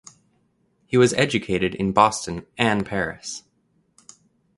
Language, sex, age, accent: English, male, 30-39, Canadian English